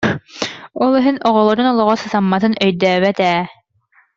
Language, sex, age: Yakut, female, under 19